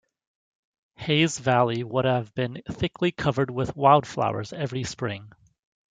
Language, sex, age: English, male, 19-29